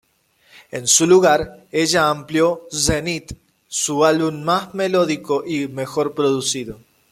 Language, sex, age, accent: Spanish, female, 19-29, Rioplatense: Argentina, Uruguay, este de Bolivia, Paraguay